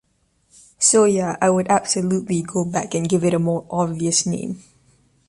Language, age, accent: English, under 19, United States English